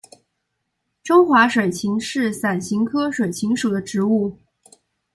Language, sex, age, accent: Chinese, female, 19-29, 出生地：四川省